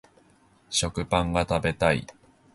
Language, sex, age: Japanese, male, 19-29